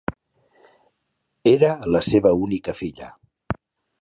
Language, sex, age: Catalan, male, 50-59